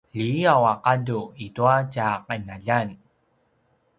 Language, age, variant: Paiwan, 30-39, pinayuanan a kinaikacedasan (東排灣語)